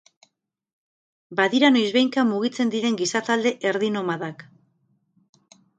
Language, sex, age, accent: Basque, female, 50-59, Mendebalekoa (Araba, Bizkaia, Gipuzkoako mendebaleko herri batzuk)